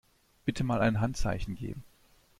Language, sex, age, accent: German, male, 30-39, Deutschland Deutsch